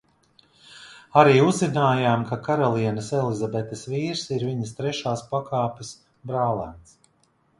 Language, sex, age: Latvian, male, 40-49